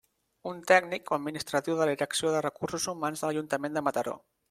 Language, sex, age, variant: Catalan, male, 30-39, Central